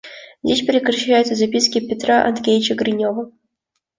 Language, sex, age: Russian, female, 19-29